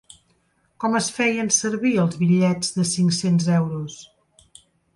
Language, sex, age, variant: Catalan, female, 50-59, Central